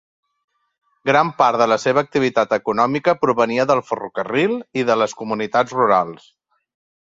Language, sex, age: Catalan, male, 40-49